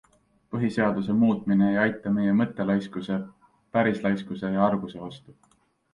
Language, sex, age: Estonian, male, 19-29